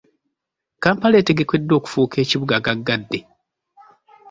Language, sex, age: Ganda, male, 30-39